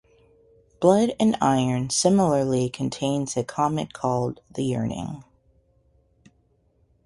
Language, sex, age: English, female, 40-49